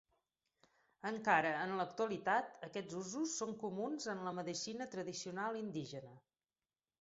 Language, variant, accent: Catalan, Central, central